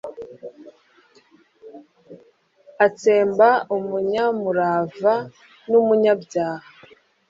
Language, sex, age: Kinyarwanda, female, 30-39